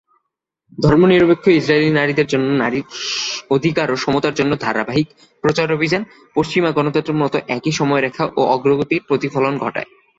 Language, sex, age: Bengali, male, under 19